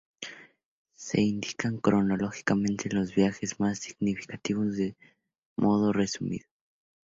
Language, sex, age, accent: Spanish, male, under 19, México